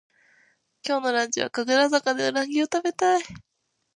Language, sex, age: Japanese, female, 19-29